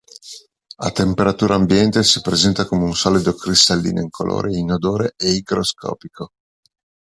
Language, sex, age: Italian, male, 50-59